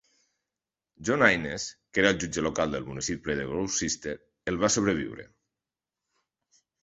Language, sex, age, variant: Catalan, male, 40-49, Central